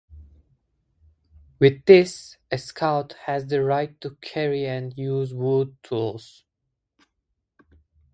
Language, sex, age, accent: English, male, 19-29, United States English